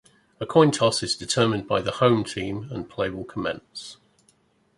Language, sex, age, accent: English, male, 50-59, England English